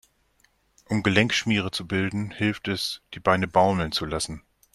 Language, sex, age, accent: German, male, 50-59, Deutschland Deutsch